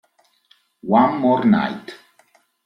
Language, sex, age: Italian, male, 40-49